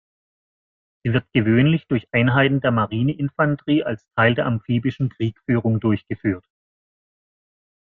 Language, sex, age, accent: German, male, 40-49, Deutschland Deutsch